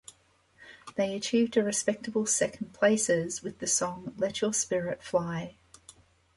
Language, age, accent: English, 50-59, Australian English